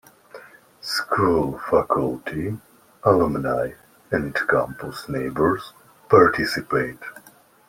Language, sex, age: English, male, 19-29